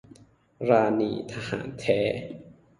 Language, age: Thai, 19-29